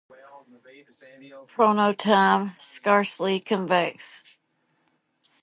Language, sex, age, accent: English, female, 40-49, United States English